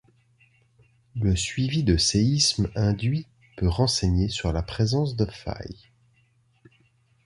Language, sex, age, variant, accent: French, male, 40-49, Français d'Europe, Français de Suisse